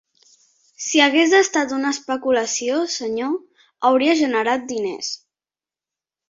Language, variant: Catalan, Central